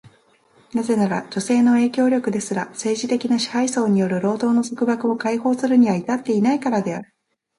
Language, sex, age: Japanese, female, 19-29